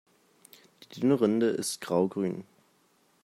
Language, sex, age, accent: German, male, 19-29, Deutschland Deutsch